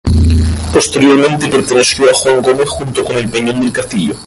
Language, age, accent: Spanish, 19-29, España: Islas Canarias